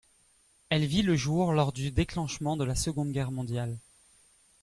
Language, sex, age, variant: French, male, 30-39, Français de métropole